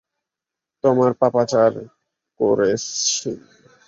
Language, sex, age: Bengali, male, 19-29